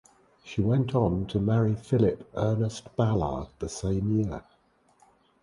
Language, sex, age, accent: English, male, 60-69, England English